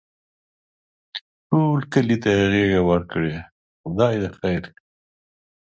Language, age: Pashto, 60-69